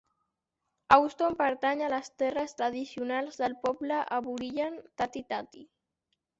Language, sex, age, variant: Catalan, male, under 19, Central